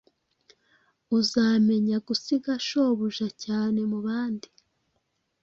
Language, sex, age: Kinyarwanda, female, 30-39